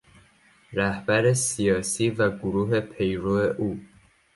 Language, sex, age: Persian, male, under 19